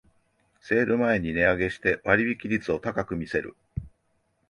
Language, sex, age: Japanese, male, 50-59